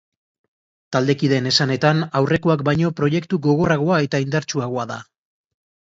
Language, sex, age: Basque, male, 30-39